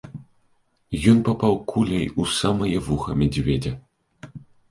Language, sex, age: Belarusian, male, 19-29